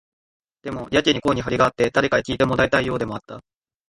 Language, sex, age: Japanese, male, 19-29